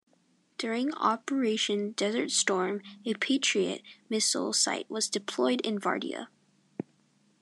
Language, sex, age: English, female, under 19